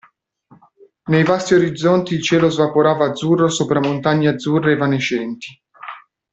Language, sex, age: Italian, male, 30-39